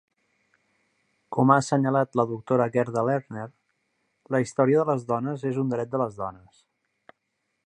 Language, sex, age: Catalan, male, 40-49